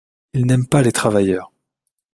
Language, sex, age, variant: French, male, 40-49, Français de métropole